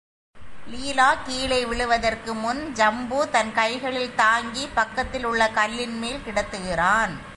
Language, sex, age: Tamil, female, 40-49